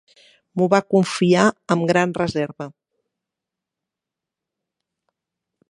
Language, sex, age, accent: Catalan, female, 50-59, central; septentrional